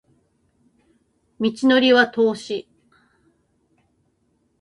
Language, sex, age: Japanese, female, 50-59